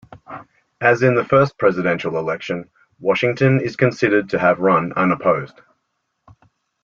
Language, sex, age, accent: English, male, 30-39, Australian English